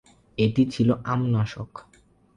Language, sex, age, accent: Bengali, male, 19-29, Bengali; Bangla